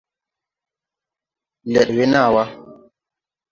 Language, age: Tupuri, 19-29